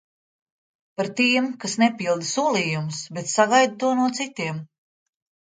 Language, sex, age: Latvian, female, 60-69